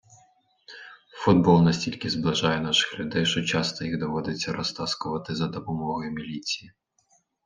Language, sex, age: Ukrainian, male, 30-39